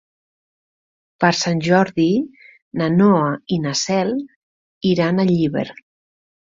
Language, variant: Catalan, Central